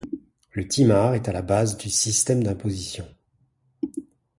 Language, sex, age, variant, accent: French, male, 40-49, Français d'Europe, Français de Belgique